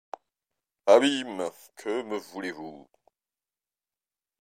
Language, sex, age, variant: French, male, 19-29, Français de métropole